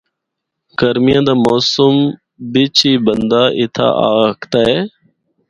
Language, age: Northern Hindko, 30-39